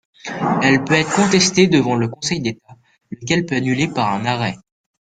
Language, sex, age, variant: French, male, under 19, Français de métropole